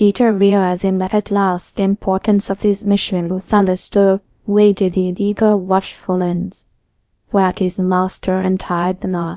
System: TTS, VITS